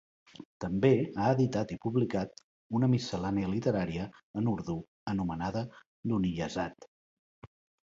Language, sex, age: Catalan, male, 50-59